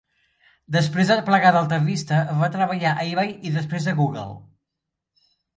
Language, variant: Catalan, Central